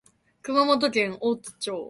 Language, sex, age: Japanese, female, 19-29